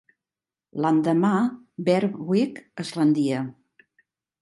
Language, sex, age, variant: Catalan, female, 60-69, Central